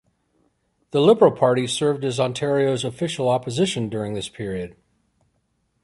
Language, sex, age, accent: English, male, 60-69, United States English